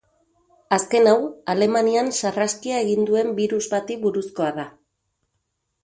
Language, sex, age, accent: Basque, female, 40-49, Mendebalekoa (Araba, Bizkaia, Gipuzkoako mendebaleko herri batzuk)